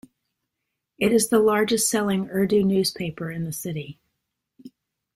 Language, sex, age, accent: English, female, 30-39, United States English